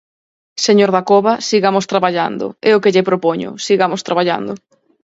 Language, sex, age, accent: Galician, female, 19-29, Atlántico (seseo e gheada)